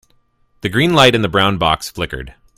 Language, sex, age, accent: English, male, 40-49, United States English